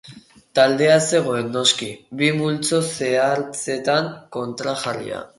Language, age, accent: Basque, under 19, Erdialdekoa edo Nafarra (Gipuzkoa, Nafarroa)